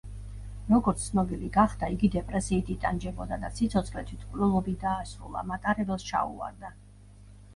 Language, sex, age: Georgian, female, 40-49